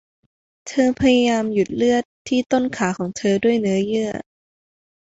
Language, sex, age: Thai, female, under 19